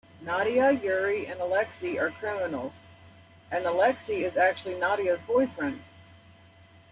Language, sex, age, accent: English, female, 40-49, United States English